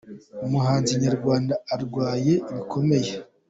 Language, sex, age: Kinyarwanda, male, 19-29